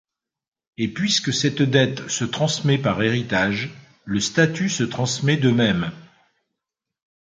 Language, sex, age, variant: French, male, 50-59, Français de métropole